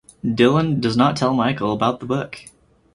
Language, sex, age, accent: English, male, 19-29, United States English